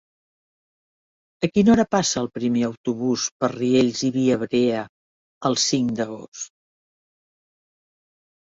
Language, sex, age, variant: Catalan, female, 60-69, Central